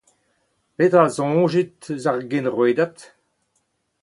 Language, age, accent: Breton, 70-79, Leoneg